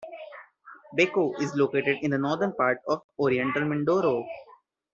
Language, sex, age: English, male, 19-29